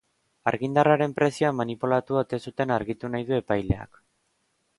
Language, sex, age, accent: Basque, male, 19-29, Erdialdekoa edo Nafarra (Gipuzkoa, Nafarroa)